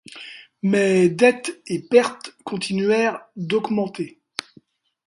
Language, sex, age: French, male, 60-69